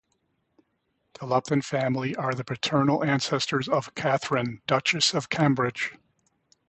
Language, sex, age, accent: English, male, 60-69, United States English